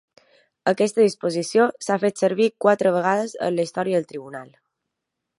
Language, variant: Catalan, Balear